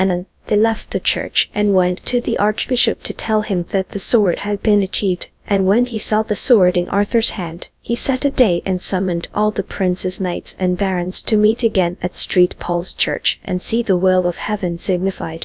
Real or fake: fake